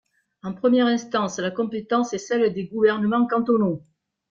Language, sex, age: French, female, 60-69